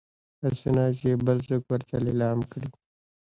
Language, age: Pashto, 19-29